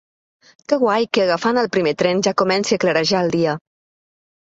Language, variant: Catalan, Balear